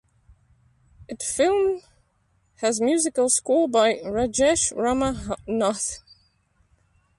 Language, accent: English, England English